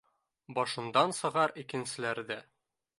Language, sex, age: Bashkir, male, 19-29